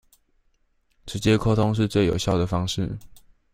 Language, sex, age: Chinese, male, 19-29